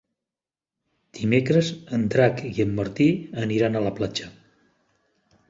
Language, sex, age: Catalan, male, 50-59